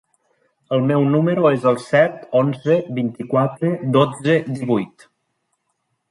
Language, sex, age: Catalan, male, 40-49